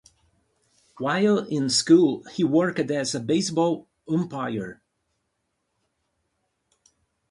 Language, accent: English, Brazilian